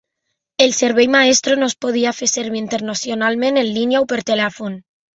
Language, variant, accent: Catalan, Septentrional, Lleidatà